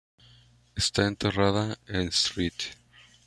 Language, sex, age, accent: Spanish, male, 19-29, México